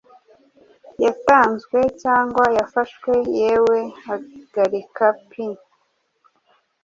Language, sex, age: Kinyarwanda, female, 30-39